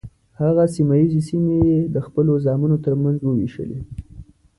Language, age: Pashto, 30-39